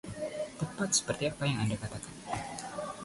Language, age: Indonesian, 19-29